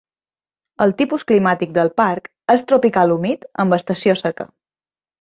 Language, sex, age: Catalan, female, 30-39